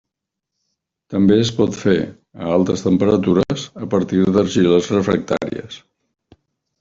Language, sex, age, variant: Catalan, male, 50-59, Central